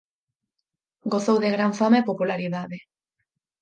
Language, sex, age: Galician, female, 19-29